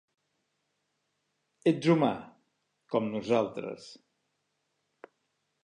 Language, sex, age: Catalan, male, 50-59